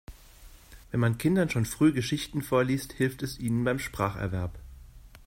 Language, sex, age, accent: German, male, 40-49, Deutschland Deutsch